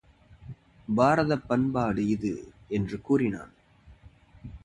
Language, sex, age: Tamil, male, 30-39